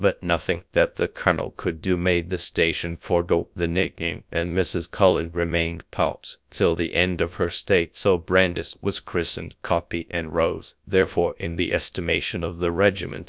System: TTS, GradTTS